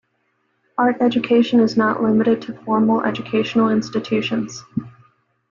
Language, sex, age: English, female, 30-39